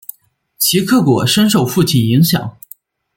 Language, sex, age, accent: Chinese, male, 19-29, 出生地：山西省